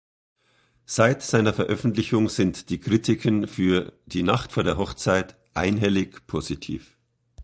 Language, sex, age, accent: German, male, 50-59, Österreichisches Deutsch